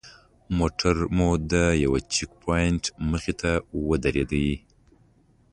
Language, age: Pashto, 19-29